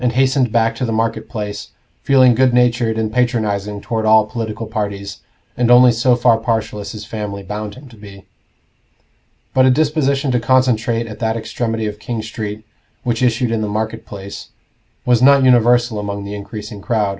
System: none